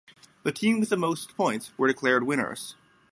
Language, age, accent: English, 19-29, United States English